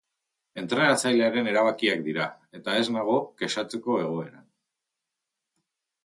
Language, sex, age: Basque, male, 40-49